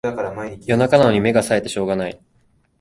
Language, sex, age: Japanese, male, under 19